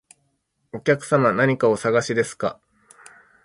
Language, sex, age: Japanese, male, 30-39